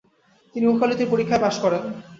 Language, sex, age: Bengali, male, 19-29